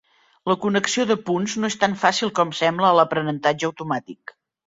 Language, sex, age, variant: Catalan, female, 60-69, Central